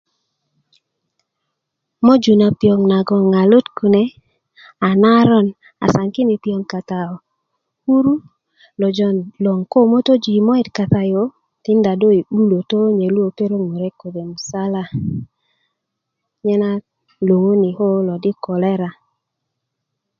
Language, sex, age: Kuku, female, 19-29